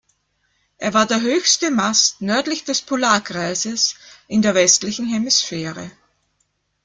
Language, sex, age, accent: German, female, 50-59, Österreichisches Deutsch